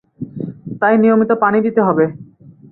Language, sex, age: Bengali, male, 19-29